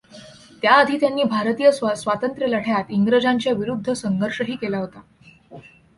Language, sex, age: Marathi, female, under 19